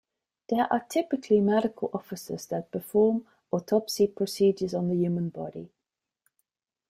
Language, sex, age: English, female, 40-49